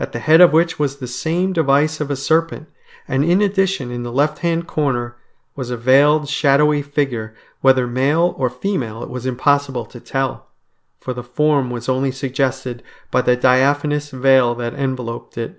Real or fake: real